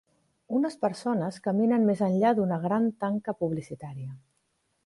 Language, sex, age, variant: Catalan, female, 40-49, Central